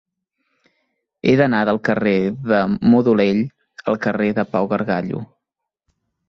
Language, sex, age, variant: Catalan, male, 19-29, Central